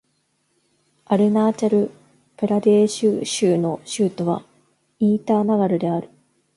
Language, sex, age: Japanese, female, 30-39